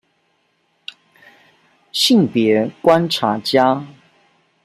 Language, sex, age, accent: Chinese, male, 40-49, 出生地：臺北市